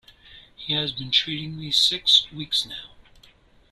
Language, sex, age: English, male, 50-59